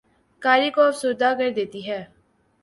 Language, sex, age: Urdu, female, 19-29